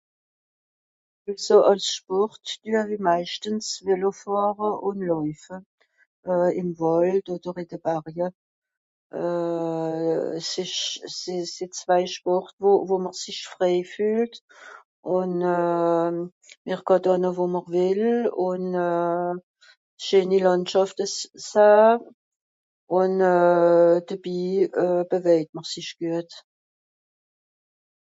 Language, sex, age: Swiss German, female, 50-59